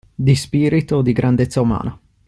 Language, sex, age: Italian, male, 30-39